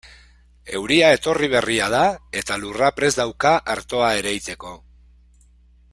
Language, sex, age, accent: Basque, male, 30-39, Mendebalekoa (Araba, Bizkaia, Gipuzkoako mendebaleko herri batzuk)